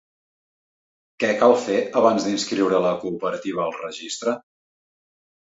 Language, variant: Catalan, Central